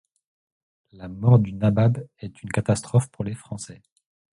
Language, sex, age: French, male, 30-39